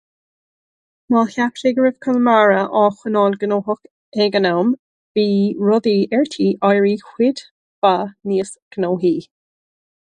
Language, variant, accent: Irish, Gaeilge na Mumhan, Cainteoir líofa, ní ó dhúchas